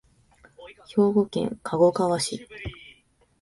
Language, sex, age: Japanese, female, 19-29